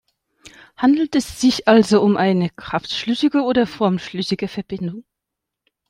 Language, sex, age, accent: German, male, 40-49, Deutschland Deutsch